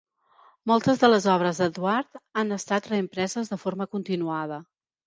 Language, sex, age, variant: Catalan, female, 40-49, Central